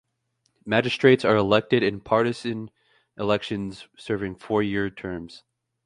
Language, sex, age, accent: English, male, 19-29, United States English